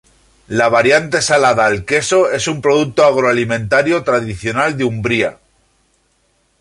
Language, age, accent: Spanish, 40-49, España: Centro-Sur peninsular (Madrid, Toledo, Castilla-La Mancha)